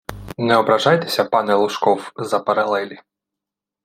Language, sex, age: Ukrainian, male, 30-39